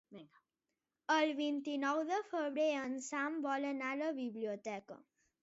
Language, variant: Catalan, Balear